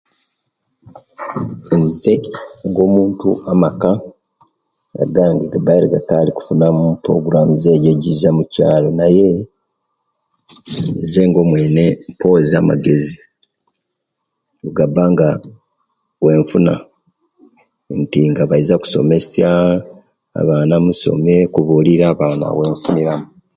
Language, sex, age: Kenyi, male, 40-49